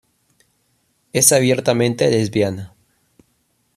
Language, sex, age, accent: Spanish, male, 19-29, Andino-Pacífico: Colombia, Perú, Ecuador, oeste de Bolivia y Venezuela andina